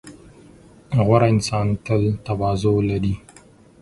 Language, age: Pashto, 30-39